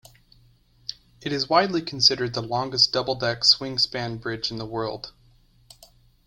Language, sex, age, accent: English, male, 19-29, United States English